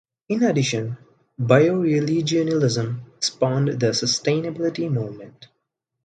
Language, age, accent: English, 19-29, India and South Asia (India, Pakistan, Sri Lanka)